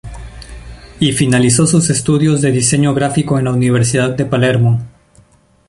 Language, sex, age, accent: Spanish, male, 19-29, Andino-Pacífico: Colombia, Perú, Ecuador, oeste de Bolivia y Venezuela andina